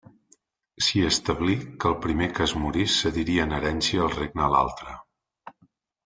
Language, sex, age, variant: Catalan, male, 40-49, Central